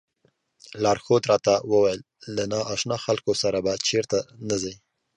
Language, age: Pashto, 19-29